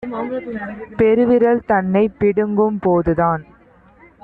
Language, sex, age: Tamil, female, 19-29